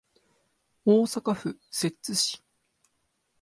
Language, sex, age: Japanese, male, 19-29